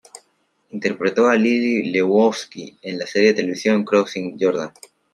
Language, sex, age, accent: Spanish, male, under 19, Andino-Pacífico: Colombia, Perú, Ecuador, oeste de Bolivia y Venezuela andina